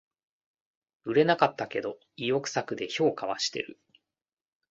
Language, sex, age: Japanese, male, 30-39